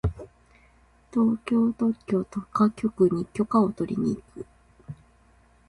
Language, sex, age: Japanese, female, 30-39